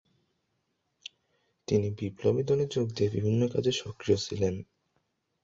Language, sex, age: Bengali, male, under 19